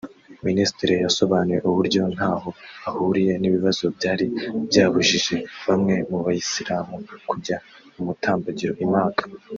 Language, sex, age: Kinyarwanda, male, 19-29